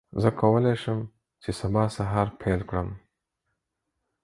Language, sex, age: Pashto, male, 40-49